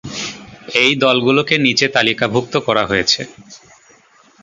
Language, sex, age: Bengali, male, 19-29